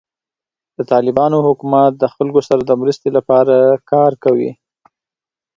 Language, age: Pashto, 30-39